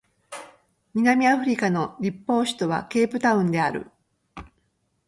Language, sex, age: Japanese, female, 50-59